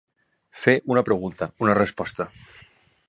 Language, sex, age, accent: Catalan, male, 19-29, Ebrenc